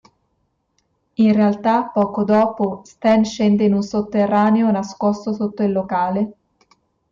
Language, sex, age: Italian, female, 19-29